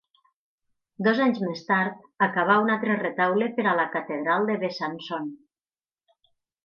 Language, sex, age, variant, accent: Catalan, female, 50-59, Nord-Occidental, Tortosí